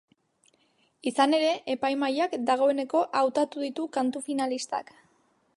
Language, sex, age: Basque, female, 19-29